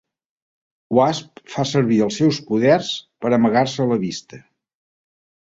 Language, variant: Catalan, Central